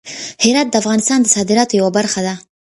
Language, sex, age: Pashto, female, 19-29